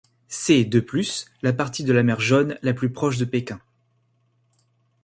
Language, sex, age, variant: French, male, 19-29, Français de métropole